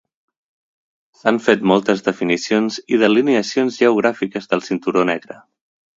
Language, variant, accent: Catalan, Central, central